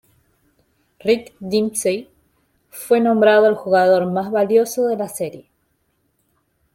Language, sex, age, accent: Spanish, female, 19-29, Rioplatense: Argentina, Uruguay, este de Bolivia, Paraguay